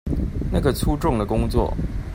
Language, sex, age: Chinese, male, 30-39